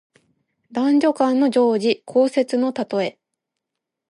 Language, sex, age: Japanese, female, 19-29